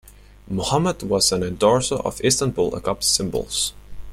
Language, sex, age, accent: English, male, under 19, United States English